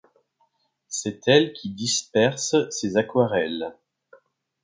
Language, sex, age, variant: French, male, 40-49, Français de métropole